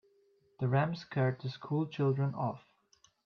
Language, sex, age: English, male, 19-29